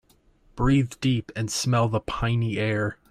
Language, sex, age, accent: English, male, 19-29, United States English